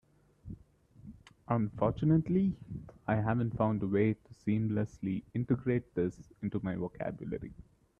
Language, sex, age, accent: English, male, 19-29, India and South Asia (India, Pakistan, Sri Lanka)